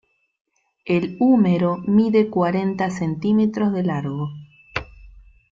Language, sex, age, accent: Spanish, female, 40-49, Rioplatense: Argentina, Uruguay, este de Bolivia, Paraguay